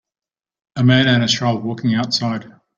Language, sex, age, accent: English, male, 40-49, Australian English